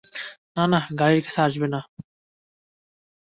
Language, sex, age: Bengali, male, 19-29